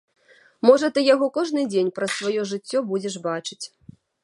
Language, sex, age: Belarusian, female, 30-39